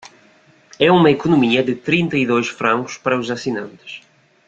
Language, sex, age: Portuguese, male, 30-39